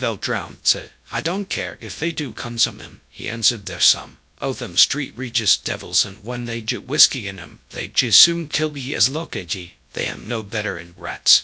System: TTS, GradTTS